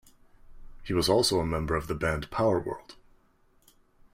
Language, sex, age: English, male, 19-29